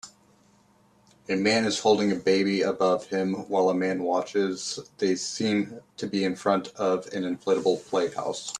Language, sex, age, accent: English, male, 30-39, United States English